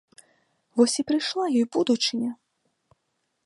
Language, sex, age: Belarusian, female, 19-29